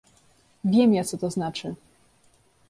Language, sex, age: Polish, female, 19-29